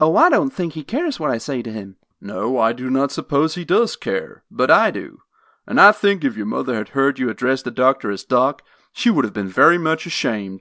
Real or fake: real